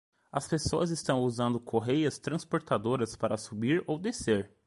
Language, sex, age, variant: Portuguese, male, 19-29, Portuguese (Brasil)